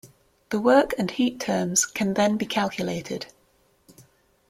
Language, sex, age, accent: English, female, 30-39, England English